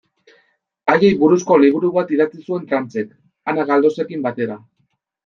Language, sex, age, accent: Basque, male, 19-29, Mendebalekoa (Araba, Bizkaia, Gipuzkoako mendebaleko herri batzuk)